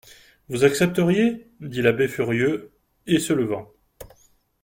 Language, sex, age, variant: French, male, 40-49, Français de métropole